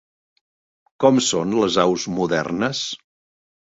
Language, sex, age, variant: Catalan, male, 60-69, Central